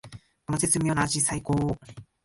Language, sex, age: Japanese, male, 19-29